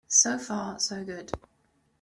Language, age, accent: English, 19-29, England English